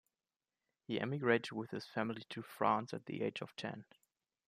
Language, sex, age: English, male, 19-29